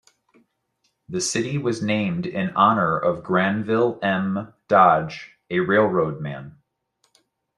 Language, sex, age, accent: English, male, 30-39, United States English